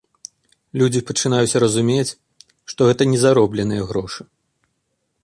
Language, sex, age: Belarusian, male, 30-39